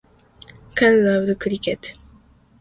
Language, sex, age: English, female, 19-29